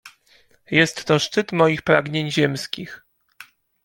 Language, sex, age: Polish, male, 30-39